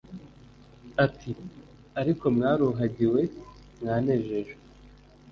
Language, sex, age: Kinyarwanda, male, 19-29